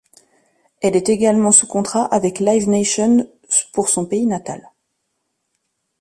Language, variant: French, Français de métropole